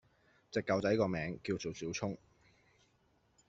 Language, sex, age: Cantonese, male, 30-39